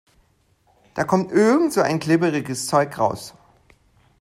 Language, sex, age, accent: German, male, 30-39, Deutschland Deutsch